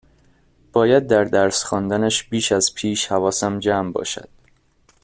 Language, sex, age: Persian, male, 19-29